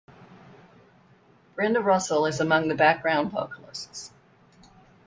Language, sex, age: English, female, 60-69